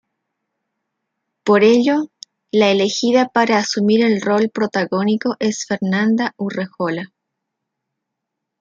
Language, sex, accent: Spanish, female, Andino-Pacífico: Colombia, Perú, Ecuador, oeste de Bolivia y Venezuela andina